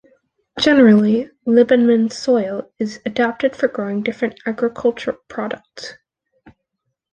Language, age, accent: English, under 19, United States English